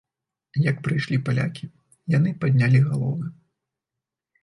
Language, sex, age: Belarusian, male, 19-29